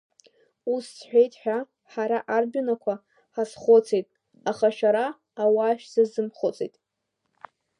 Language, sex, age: Abkhazian, female, under 19